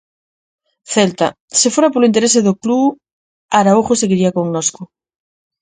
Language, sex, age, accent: Galician, female, 30-39, Central (gheada); Normativo (estándar)